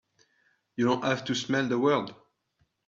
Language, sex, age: English, male, 19-29